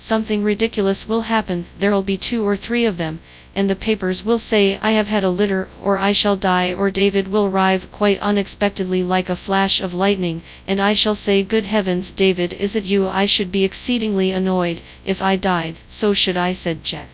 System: TTS, FastPitch